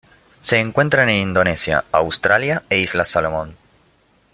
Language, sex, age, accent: Spanish, male, 19-29, Rioplatense: Argentina, Uruguay, este de Bolivia, Paraguay